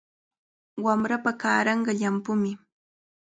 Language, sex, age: Cajatambo North Lima Quechua, female, 19-29